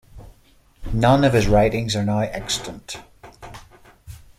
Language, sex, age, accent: English, male, 40-49, Irish English